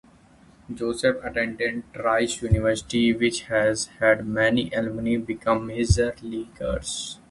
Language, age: English, 19-29